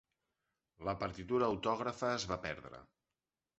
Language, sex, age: Catalan, male, 50-59